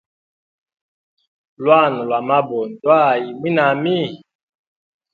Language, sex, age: Hemba, male, 40-49